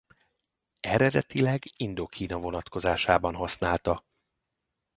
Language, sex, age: Hungarian, male, 40-49